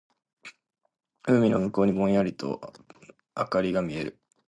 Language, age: Japanese, 19-29